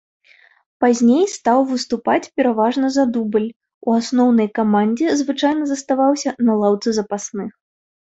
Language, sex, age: Belarusian, female, 30-39